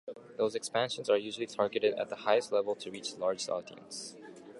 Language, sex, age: English, male, 19-29